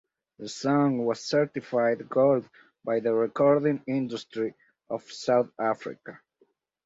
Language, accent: English, United States English